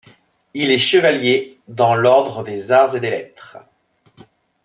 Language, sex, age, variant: French, male, 30-39, Français de métropole